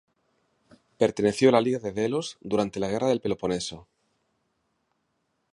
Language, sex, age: Spanish, male, 50-59